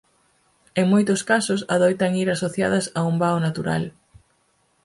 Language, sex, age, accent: Galician, female, 19-29, Normativo (estándar)